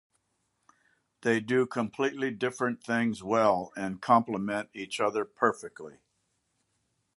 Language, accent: English, United States English